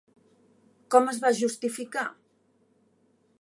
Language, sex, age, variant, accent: Catalan, female, 40-49, Central, central